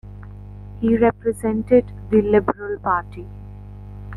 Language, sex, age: English, female, 19-29